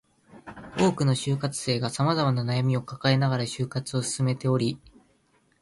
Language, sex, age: Japanese, male, 19-29